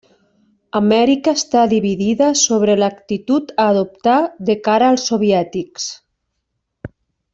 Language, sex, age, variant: Catalan, female, 40-49, Nord-Occidental